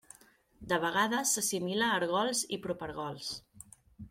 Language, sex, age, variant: Catalan, female, 30-39, Central